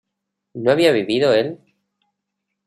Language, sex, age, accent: Spanish, male, 30-39, Rioplatense: Argentina, Uruguay, este de Bolivia, Paraguay